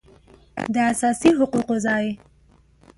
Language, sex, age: Pashto, female, 19-29